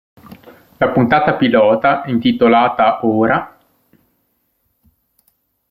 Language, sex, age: Italian, male, 30-39